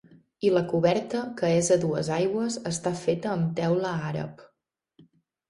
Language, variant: Catalan, Septentrional